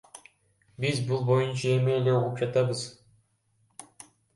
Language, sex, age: Kyrgyz, male, under 19